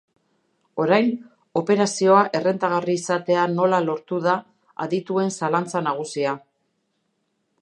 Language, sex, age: Basque, female, 50-59